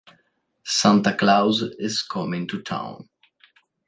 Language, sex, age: Italian, male, 19-29